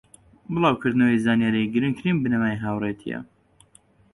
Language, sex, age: Central Kurdish, male, 19-29